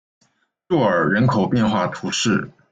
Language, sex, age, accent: Chinese, male, 19-29, 出生地：山东省